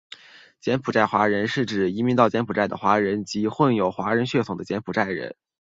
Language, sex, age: Chinese, male, 19-29